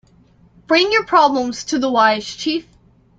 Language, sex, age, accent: English, female, 19-29, United States English